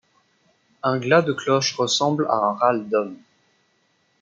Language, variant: French, Français de métropole